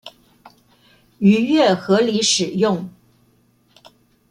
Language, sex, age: Chinese, female, 60-69